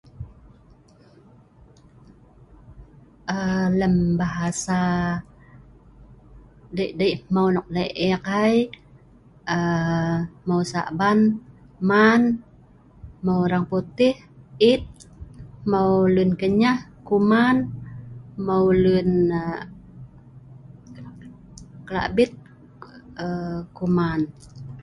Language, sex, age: Sa'ban, female, 50-59